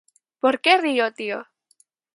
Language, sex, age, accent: Galician, female, under 19, Normativo (estándar)